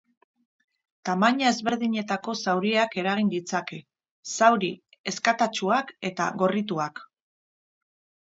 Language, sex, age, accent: Basque, female, 50-59, Erdialdekoa edo Nafarra (Gipuzkoa, Nafarroa)